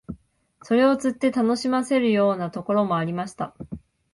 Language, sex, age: Japanese, female, 19-29